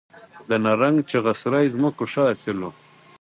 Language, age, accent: Pashto, 19-29, معیاري پښتو